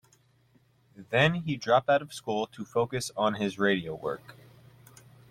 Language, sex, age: English, male, 19-29